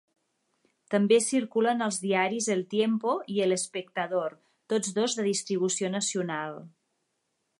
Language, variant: Catalan, Septentrional